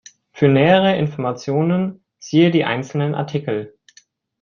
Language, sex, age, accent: German, male, 19-29, Deutschland Deutsch